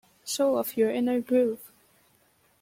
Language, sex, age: English, female, 19-29